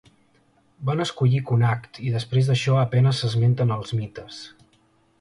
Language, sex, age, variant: Catalan, male, 19-29, Central